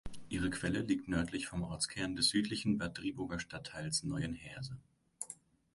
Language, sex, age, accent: German, male, 19-29, Deutschland Deutsch